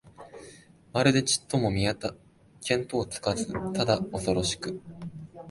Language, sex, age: Japanese, male, 19-29